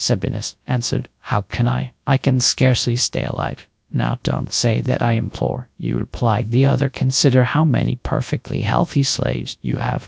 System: TTS, GradTTS